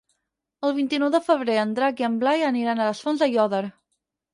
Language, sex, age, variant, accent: Catalan, female, 19-29, Central, central